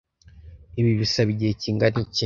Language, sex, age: Kinyarwanda, male, under 19